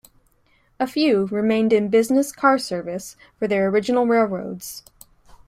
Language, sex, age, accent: English, female, 19-29, United States English